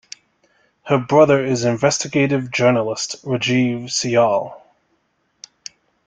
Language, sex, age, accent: English, male, 30-39, United States English